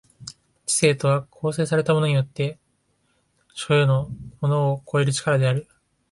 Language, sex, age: Japanese, male, 19-29